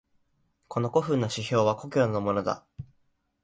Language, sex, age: Japanese, male, 19-29